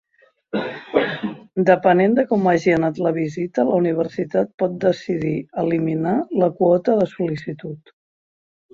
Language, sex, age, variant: Catalan, female, 60-69, Central